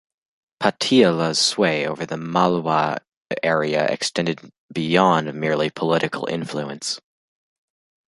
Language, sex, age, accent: English, female, under 19, United States English